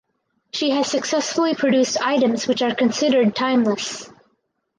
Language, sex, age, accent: English, female, under 19, United States English